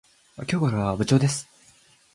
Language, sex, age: Japanese, male, 19-29